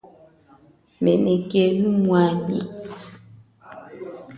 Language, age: Chokwe, 40-49